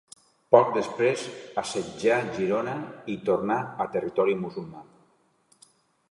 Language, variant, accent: Catalan, Alacantí, valencià